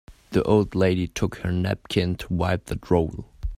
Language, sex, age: English, male, under 19